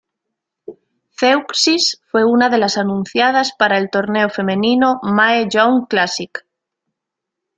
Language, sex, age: Spanish, female, 30-39